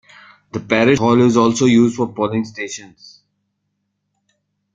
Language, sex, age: English, male, 60-69